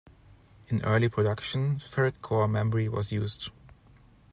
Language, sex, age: English, male, 30-39